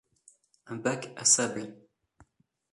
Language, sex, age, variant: French, male, 19-29, Français de métropole